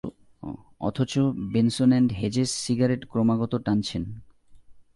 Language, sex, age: Bengali, male, 19-29